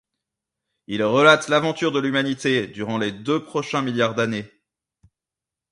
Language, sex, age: French, male, 30-39